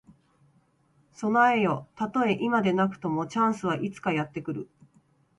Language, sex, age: Japanese, female, 19-29